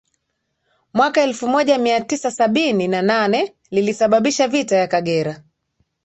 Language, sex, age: Swahili, female, 30-39